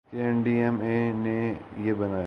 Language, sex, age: Urdu, male, 19-29